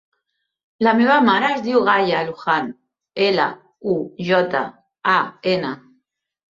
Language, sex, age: Catalan, female, 50-59